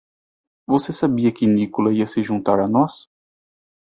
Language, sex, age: Portuguese, male, 19-29